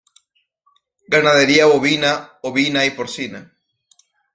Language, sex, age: Spanish, male, under 19